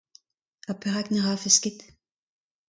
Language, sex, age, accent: Breton, female, 50-59, Kerneveg